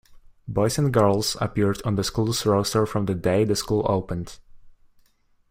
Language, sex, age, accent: English, male, under 19, United States English